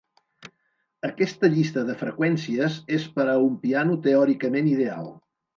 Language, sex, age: Catalan, male, 80-89